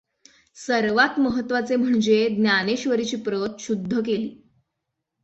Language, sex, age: Marathi, female, 19-29